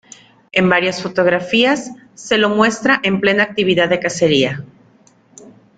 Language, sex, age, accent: Spanish, female, 30-39, México